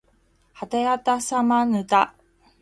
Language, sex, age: Japanese, female, 40-49